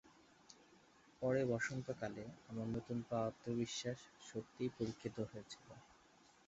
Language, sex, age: Bengali, male, 19-29